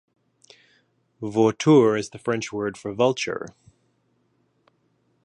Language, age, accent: English, 40-49, United States English; Australian English